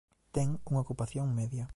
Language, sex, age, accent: Galician, male, 19-29, Central (gheada)